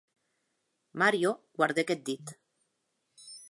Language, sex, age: Occitan, female, 50-59